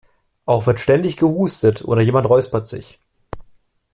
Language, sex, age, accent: German, male, 19-29, Deutschland Deutsch